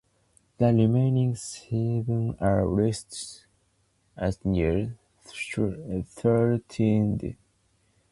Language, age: English, under 19